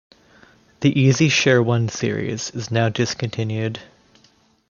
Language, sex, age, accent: English, male, 19-29, Canadian English